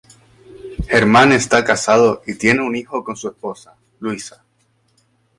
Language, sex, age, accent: Spanish, male, 19-29, España: Islas Canarias